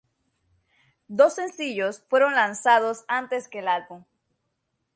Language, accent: Spanish, América central; Caribe: Cuba, Venezuela, Puerto Rico, República Dominicana, Panamá, Colombia caribeña, México caribeño, Costa del golfo de México